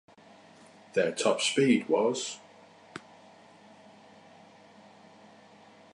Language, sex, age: English, male, 40-49